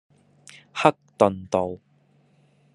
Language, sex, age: Cantonese, male, 30-39